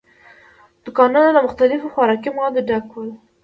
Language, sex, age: Pashto, female, under 19